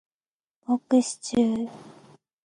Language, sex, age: Japanese, female, 19-29